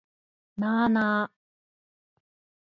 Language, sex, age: Japanese, female, 40-49